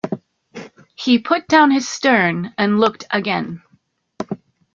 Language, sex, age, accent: English, female, 40-49, United States English